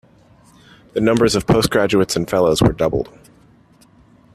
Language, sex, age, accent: English, male, 19-29, United States English